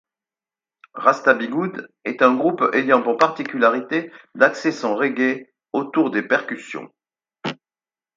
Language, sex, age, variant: French, male, 60-69, Français de métropole